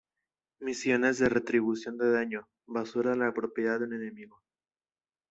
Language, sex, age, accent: Spanish, male, 19-29, México